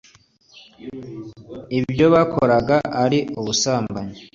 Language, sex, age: Kinyarwanda, male, 30-39